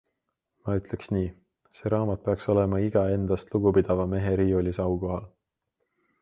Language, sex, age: Estonian, male, 19-29